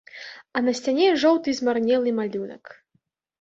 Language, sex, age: Belarusian, female, 19-29